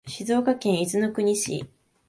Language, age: Japanese, 19-29